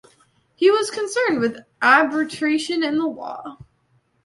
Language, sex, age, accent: English, female, 19-29, United States English